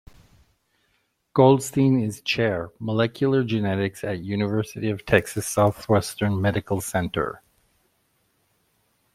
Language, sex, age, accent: English, male, 50-59, United States English